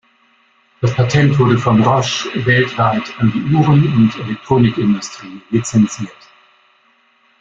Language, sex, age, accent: German, male, 50-59, Deutschland Deutsch